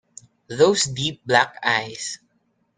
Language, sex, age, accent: English, male, 19-29, Filipino